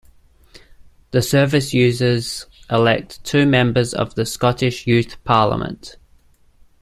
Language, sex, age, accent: English, male, 30-39, Australian English